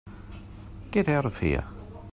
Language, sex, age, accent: English, male, 50-59, Australian English